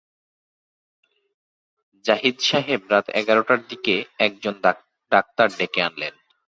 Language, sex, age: Bengali, male, 30-39